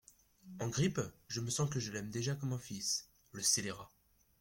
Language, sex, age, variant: French, male, under 19, Français de métropole